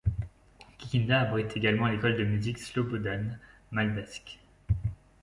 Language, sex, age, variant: French, male, 19-29, Français de métropole